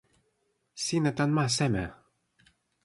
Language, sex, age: Toki Pona, male, 19-29